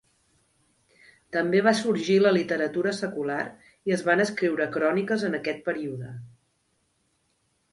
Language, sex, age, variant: Catalan, female, 40-49, Central